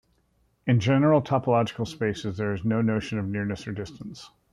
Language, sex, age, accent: English, male, 40-49, United States English